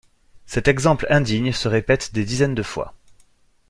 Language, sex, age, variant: French, male, 30-39, Français de métropole